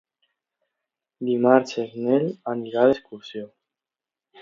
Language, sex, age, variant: Catalan, male, under 19, Alacantí